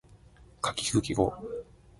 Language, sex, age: Japanese, male, 19-29